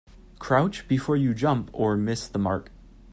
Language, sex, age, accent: English, male, 19-29, United States English